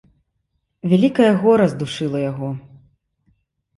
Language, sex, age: Belarusian, female, 30-39